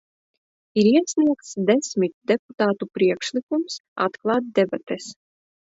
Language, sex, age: Latvian, female, 19-29